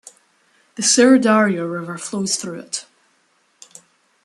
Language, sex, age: English, male, under 19